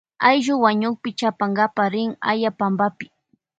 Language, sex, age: Loja Highland Quichua, female, 19-29